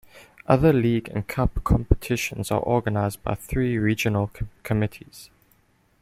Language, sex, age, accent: English, male, 19-29, Southern African (South Africa, Zimbabwe, Namibia)